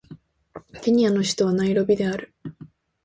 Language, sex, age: Japanese, female, 19-29